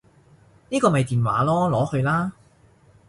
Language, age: Cantonese, 40-49